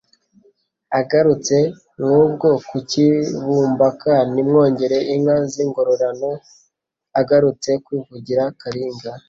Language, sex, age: Kinyarwanda, male, 19-29